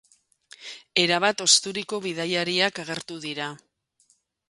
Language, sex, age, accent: Basque, female, 40-49, Mendebalekoa (Araba, Bizkaia, Gipuzkoako mendebaleko herri batzuk)